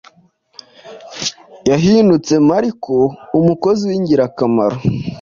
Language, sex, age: Kinyarwanda, male, 19-29